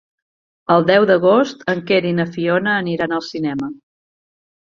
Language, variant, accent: Catalan, Central, central